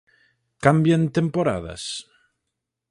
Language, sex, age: Galician, male, 30-39